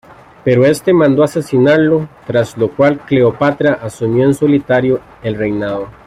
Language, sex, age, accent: Spanish, male, 30-39, América central